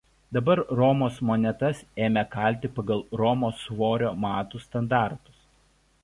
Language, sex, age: Lithuanian, male, 30-39